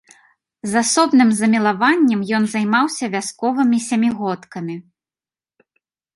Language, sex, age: Belarusian, female, 19-29